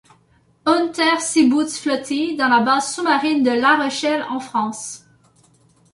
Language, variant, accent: French, Français d'Amérique du Nord, Français du Canada